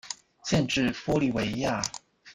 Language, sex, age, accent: Chinese, male, 40-49, 出生地：上海市